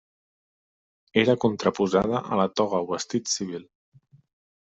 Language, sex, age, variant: Catalan, male, 19-29, Central